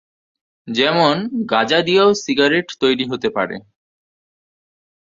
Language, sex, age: Bengali, male, under 19